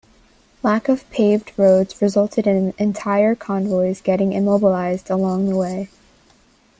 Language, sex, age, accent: English, female, under 19, United States English